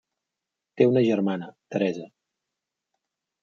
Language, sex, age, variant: Catalan, male, 30-39, Central